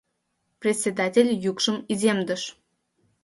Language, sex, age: Mari, female, under 19